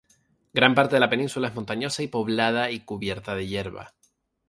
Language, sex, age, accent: Spanish, male, 19-29, España: Islas Canarias